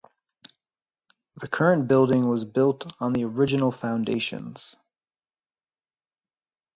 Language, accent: English, United States English